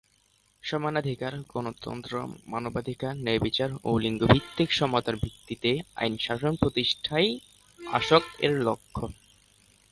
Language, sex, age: Bengali, male, under 19